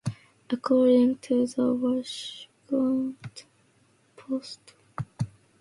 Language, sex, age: English, female, 19-29